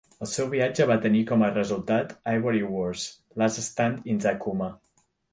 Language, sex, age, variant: Catalan, male, 19-29, Central